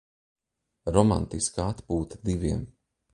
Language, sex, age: Latvian, male, 40-49